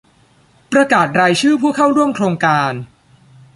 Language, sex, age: Thai, male, under 19